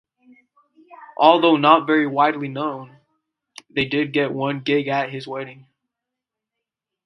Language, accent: English, United States English